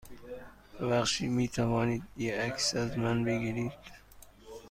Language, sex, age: Persian, male, 30-39